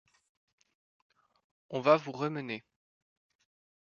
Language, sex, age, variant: French, male, 30-39, Français de métropole